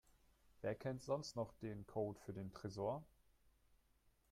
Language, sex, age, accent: German, male, 19-29, Deutschland Deutsch